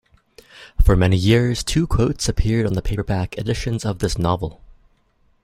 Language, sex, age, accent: English, male, 19-29, Canadian English